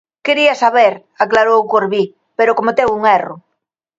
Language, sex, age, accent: Galician, female, 60-69, Normativo (estándar)